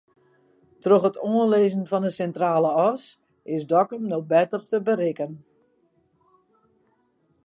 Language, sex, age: Western Frisian, female, 50-59